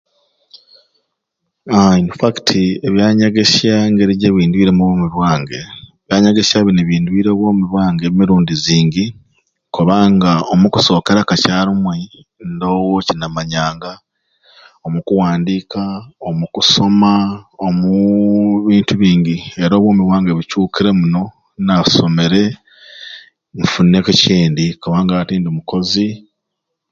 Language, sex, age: Ruuli, male, 30-39